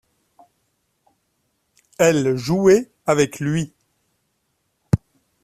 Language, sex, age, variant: French, male, 40-49, Français de métropole